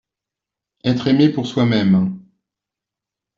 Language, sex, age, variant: French, male, 40-49, Français de métropole